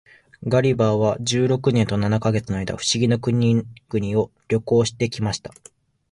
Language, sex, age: Japanese, male, 19-29